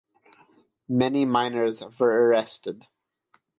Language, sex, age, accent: English, male, 19-29, India and South Asia (India, Pakistan, Sri Lanka)